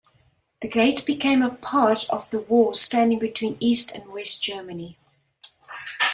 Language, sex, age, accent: English, female, 60-69, Southern African (South Africa, Zimbabwe, Namibia)